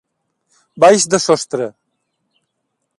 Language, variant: Catalan, Central